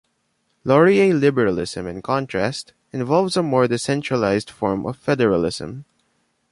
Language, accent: English, Filipino